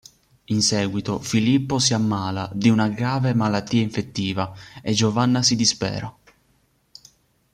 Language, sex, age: Italian, male, 19-29